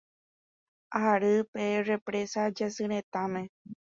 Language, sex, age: Guarani, female, 19-29